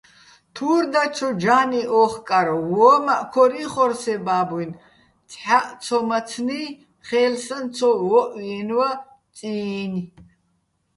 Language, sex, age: Bats, female, 70-79